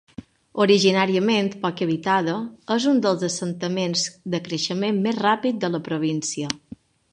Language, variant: Catalan, Balear